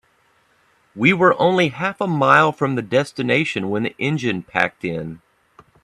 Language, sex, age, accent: English, male, 40-49, United States English